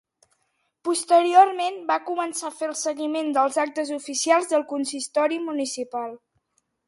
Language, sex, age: Catalan, female, under 19